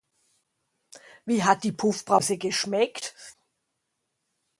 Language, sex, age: German, female, 60-69